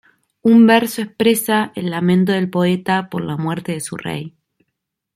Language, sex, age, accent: Spanish, female, 19-29, Rioplatense: Argentina, Uruguay, este de Bolivia, Paraguay